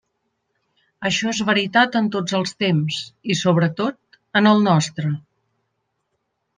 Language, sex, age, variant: Catalan, female, 50-59, Central